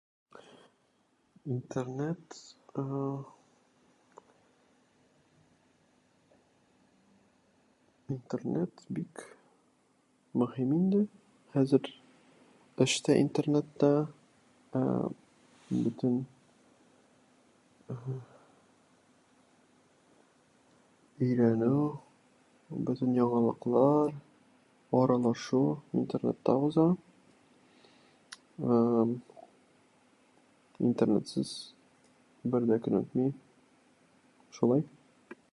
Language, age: Tatar, 30-39